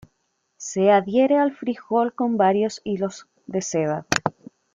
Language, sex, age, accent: Spanish, female, 30-39, Chileno: Chile, Cuyo